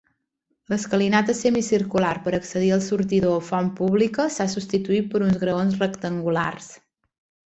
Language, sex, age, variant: Catalan, female, 40-49, Balear